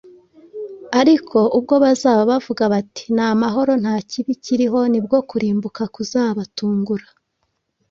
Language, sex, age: Kinyarwanda, female, 30-39